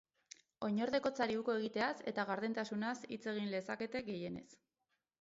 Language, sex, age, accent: Basque, female, 19-29, Mendebalekoa (Araba, Bizkaia, Gipuzkoako mendebaleko herri batzuk)